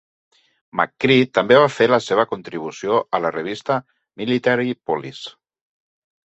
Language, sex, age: Catalan, male, 50-59